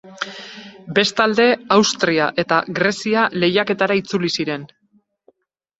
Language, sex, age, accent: Basque, female, 40-49, Mendebalekoa (Araba, Bizkaia, Gipuzkoako mendebaleko herri batzuk)